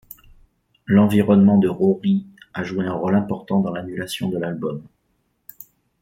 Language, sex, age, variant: French, male, 40-49, Français de métropole